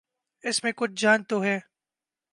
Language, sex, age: Urdu, male, 19-29